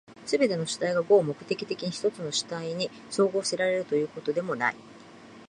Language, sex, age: Japanese, female, 50-59